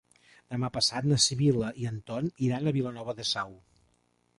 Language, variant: Catalan, Central